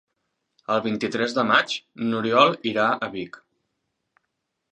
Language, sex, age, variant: Catalan, male, 19-29, Central